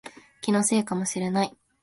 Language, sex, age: Japanese, female, 19-29